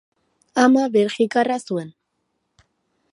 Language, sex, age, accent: Basque, female, under 19, Erdialdekoa edo Nafarra (Gipuzkoa, Nafarroa)